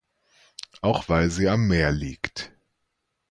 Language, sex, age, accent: German, male, 30-39, Deutschland Deutsch